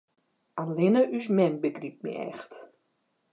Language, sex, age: Western Frisian, female, 40-49